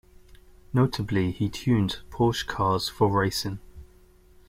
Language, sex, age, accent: English, male, 30-39, England English